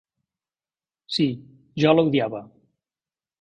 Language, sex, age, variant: Catalan, male, 50-59, Central